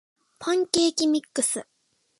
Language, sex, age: Japanese, female, 19-29